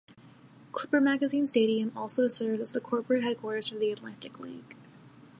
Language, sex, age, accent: English, female, 19-29, United States English